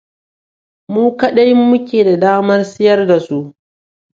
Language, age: Hausa, 19-29